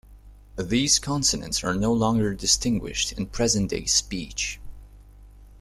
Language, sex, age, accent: English, male, 19-29, United States English